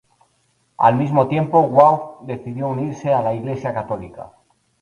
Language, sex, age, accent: Spanish, male, 30-39, España: Norte peninsular (Asturias, Castilla y León, Cantabria, País Vasco, Navarra, Aragón, La Rioja, Guadalajara, Cuenca)